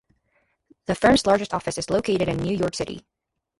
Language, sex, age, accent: English, female, 19-29, United States English